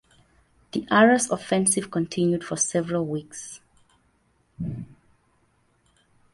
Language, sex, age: English, female, 30-39